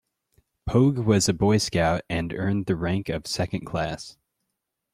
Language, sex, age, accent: English, male, 19-29, United States English